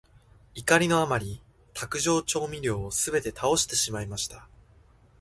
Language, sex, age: Japanese, male, 19-29